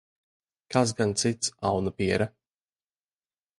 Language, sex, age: Latvian, male, 19-29